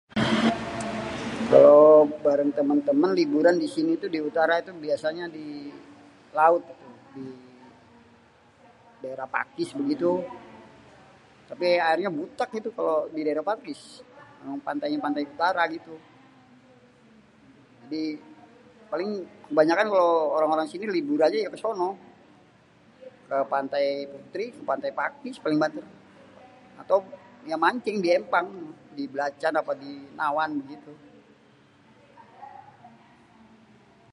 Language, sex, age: Betawi, male, 40-49